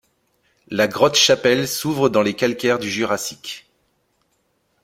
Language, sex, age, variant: French, male, 30-39, Français de métropole